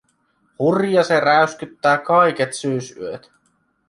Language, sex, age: Finnish, male, 19-29